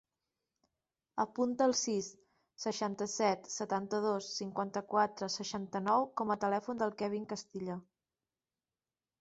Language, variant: Catalan, Central